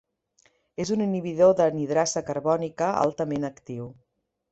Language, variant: Catalan, Central